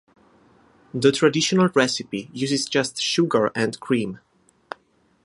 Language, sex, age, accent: English, male, 19-29, England English